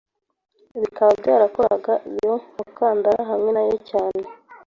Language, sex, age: Kinyarwanda, female, 30-39